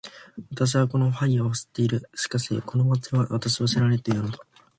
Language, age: Japanese, 19-29